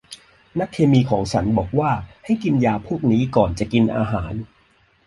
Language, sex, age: Thai, male, 40-49